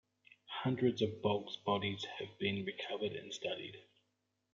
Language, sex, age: English, male, 40-49